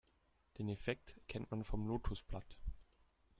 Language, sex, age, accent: German, male, under 19, Österreichisches Deutsch